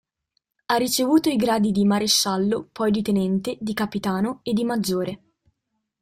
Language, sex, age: Italian, female, 19-29